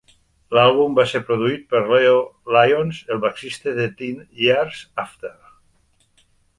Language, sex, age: Catalan, male, 60-69